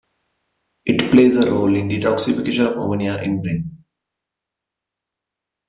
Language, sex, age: English, male, 19-29